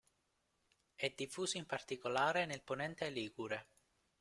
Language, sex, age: Italian, male, 19-29